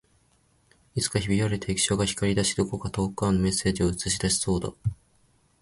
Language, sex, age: Japanese, male, 19-29